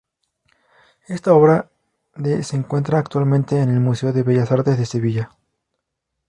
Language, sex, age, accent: Spanish, male, 19-29, México